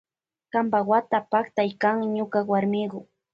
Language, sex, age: Loja Highland Quichua, female, 19-29